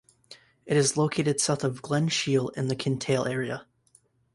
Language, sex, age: English, male, 19-29